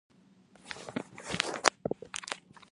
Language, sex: Indonesian, female